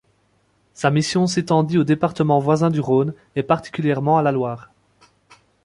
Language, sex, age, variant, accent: French, male, 19-29, Français d'Europe, Français de Belgique